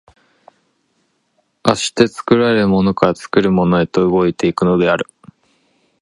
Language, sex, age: Japanese, male, 19-29